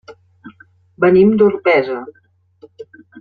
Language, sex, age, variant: Catalan, female, 60-69, Central